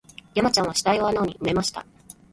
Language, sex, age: Japanese, female, 30-39